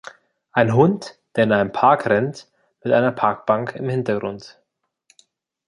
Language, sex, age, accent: German, male, 19-29, Deutschland Deutsch